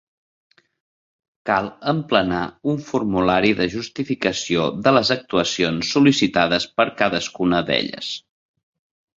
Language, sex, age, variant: Catalan, male, 40-49, Nord-Occidental